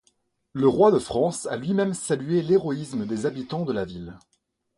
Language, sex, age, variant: French, male, 19-29, Français de métropole